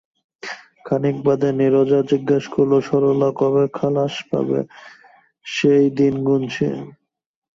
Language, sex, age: Bengali, male, 19-29